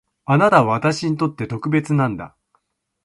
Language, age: Japanese, 50-59